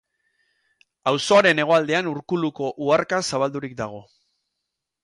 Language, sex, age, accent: Basque, male, 50-59, Mendebalekoa (Araba, Bizkaia, Gipuzkoako mendebaleko herri batzuk)